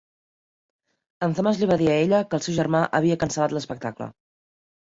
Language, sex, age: Catalan, female, 30-39